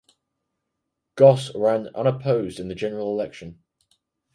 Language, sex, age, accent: English, male, under 19, England English